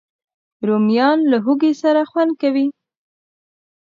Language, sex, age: Pashto, female, under 19